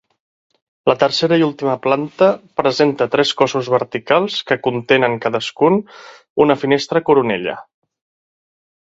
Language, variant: Catalan, Central